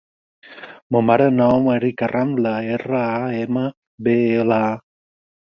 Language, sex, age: Catalan, male, 50-59